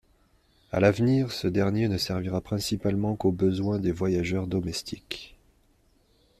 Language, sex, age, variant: French, male, 30-39, Français de métropole